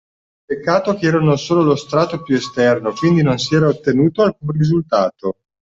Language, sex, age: Italian, male, 50-59